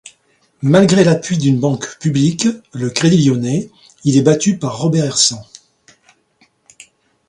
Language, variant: French, Français de métropole